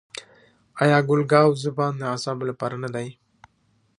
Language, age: Pashto, 19-29